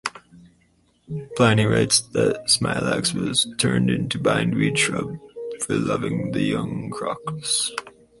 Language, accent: English, United States English